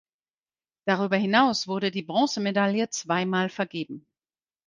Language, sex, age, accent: German, female, 50-59, Deutschland Deutsch